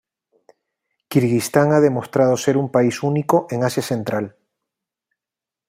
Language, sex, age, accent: Spanish, male, 40-49, España: Islas Canarias